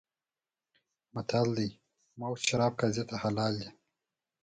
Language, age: Pashto, 30-39